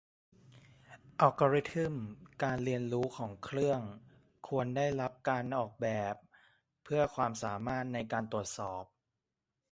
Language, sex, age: Thai, male, 30-39